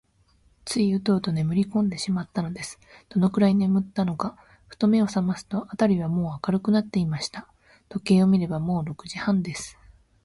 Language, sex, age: Japanese, female, 19-29